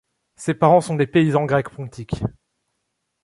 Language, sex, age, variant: French, male, 19-29, Français de métropole